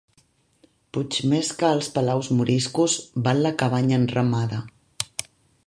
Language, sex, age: Catalan, female, 50-59